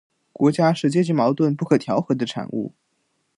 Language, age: Chinese, under 19